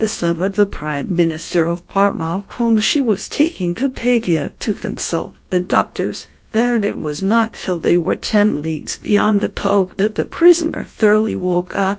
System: TTS, GlowTTS